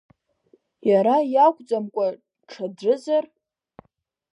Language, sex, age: Abkhazian, female, under 19